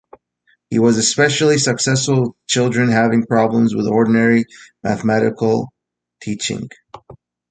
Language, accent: English, United States English